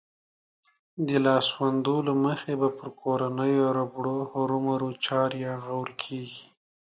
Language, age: Pashto, 19-29